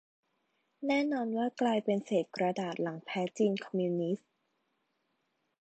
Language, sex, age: Thai, female, 19-29